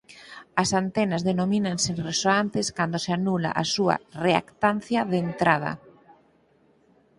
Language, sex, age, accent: Galician, female, 50-59, Normativo (estándar)